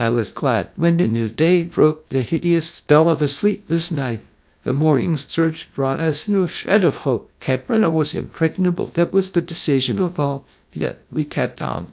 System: TTS, GlowTTS